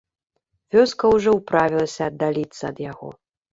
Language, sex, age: Belarusian, female, 30-39